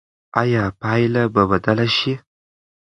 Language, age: Pashto, 19-29